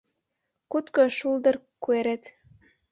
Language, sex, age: Mari, female, under 19